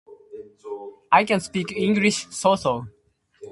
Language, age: English, 19-29